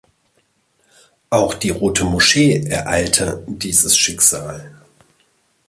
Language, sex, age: German, male, 40-49